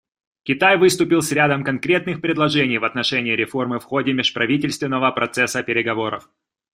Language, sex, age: Russian, male, 30-39